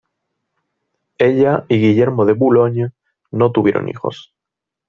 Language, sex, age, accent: Spanish, male, 30-39, España: Centro-Sur peninsular (Madrid, Toledo, Castilla-La Mancha)